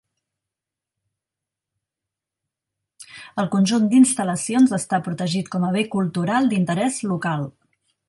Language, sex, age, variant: Catalan, female, 40-49, Central